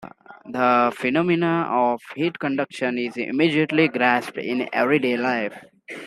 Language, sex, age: English, male, 19-29